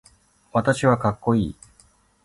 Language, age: Japanese, 40-49